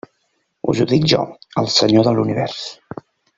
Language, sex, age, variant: Catalan, male, 30-39, Central